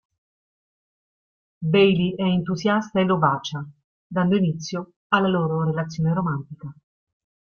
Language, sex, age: Italian, female, 40-49